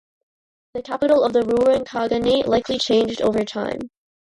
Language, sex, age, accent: English, female, under 19, United States English